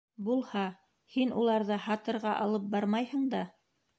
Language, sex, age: Bashkir, female, 50-59